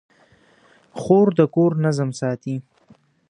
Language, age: Pashto, 19-29